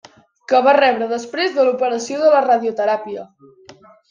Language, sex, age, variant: Catalan, male, under 19, Central